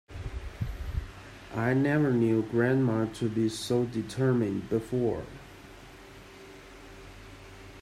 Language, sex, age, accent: English, male, 19-29, Hong Kong English